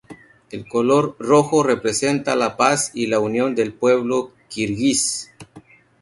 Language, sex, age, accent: Spanish, male, 30-39, México